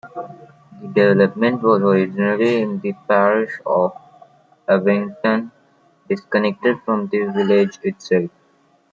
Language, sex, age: English, male, under 19